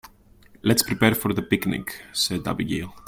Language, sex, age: English, male, 30-39